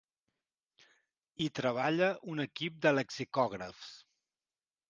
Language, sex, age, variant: Catalan, male, 40-49, Central